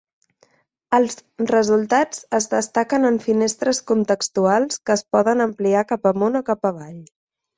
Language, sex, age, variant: Catalan, female, 19-29, Central